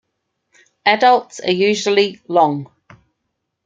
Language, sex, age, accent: English, female, 50-59, Australian English